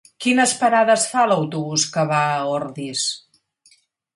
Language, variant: Catalan, Central